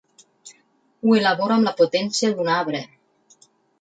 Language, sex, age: Catalan, female, 50-59